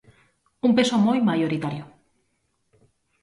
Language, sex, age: Galician, female, 30-39